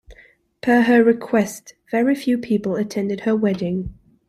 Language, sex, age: English, male, 19-29